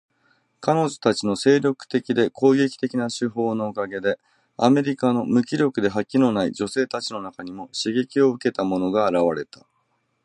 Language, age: Japanese, 50-59